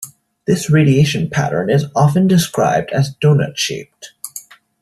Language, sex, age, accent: English, male, under 19, United States English